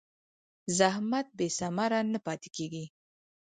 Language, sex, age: Pashto, female, 19-29